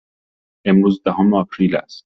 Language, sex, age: Persian, male, 19-29